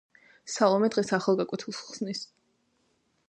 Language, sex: Georgian, female